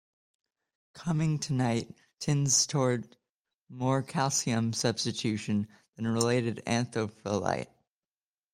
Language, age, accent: English, 19-29, United States English